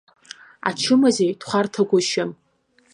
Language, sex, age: Abkhazian, female, 19-29